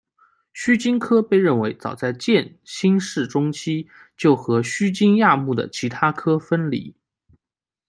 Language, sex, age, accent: Chinese, male, 19-29, 出生地：江苏省